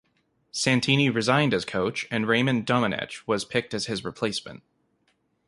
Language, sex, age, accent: English, male, 19-29, United States English